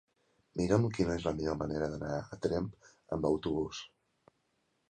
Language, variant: Catalan, Central